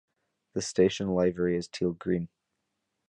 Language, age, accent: English, under 19, Scottish English